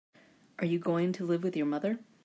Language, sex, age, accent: English, female, 30-39, United States English